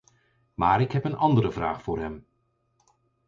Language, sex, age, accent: Dutch, male, 50-59, Nederlands Nederlands